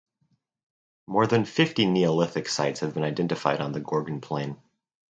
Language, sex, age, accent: English, male, under 19, United States English